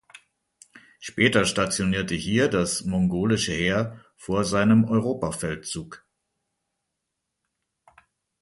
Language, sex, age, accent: German, male, 30-39, Deutschland Deutsch